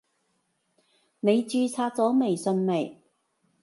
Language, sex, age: Cantonese, female, 30-39